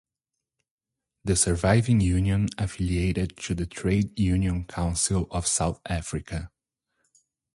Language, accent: English, Brazilian